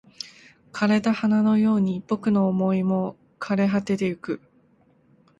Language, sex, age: Japanese, female, 19-29